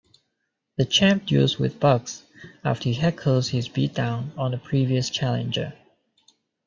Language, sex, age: English, male, 30-39